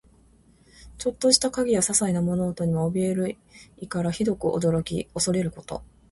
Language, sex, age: Japanese, female, 40-49